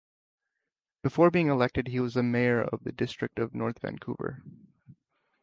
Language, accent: English, United States English